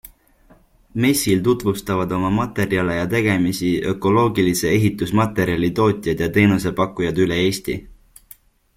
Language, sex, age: Estonian, male, 19-29